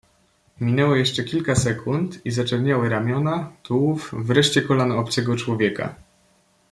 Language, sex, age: Polish, male, 19-29